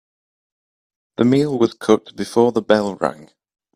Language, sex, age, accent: English, male, 19-29, England English